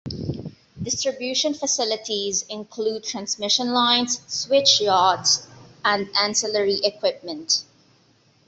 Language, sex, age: English, female, 19-29